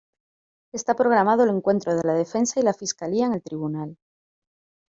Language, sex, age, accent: Spanish, female, 30-39, España: Norte peninsular (Asturias, Castilla y León, Cantabria, País Vasco, Navarra, Aragón, La Rioja, Guadalajara, Cuenca)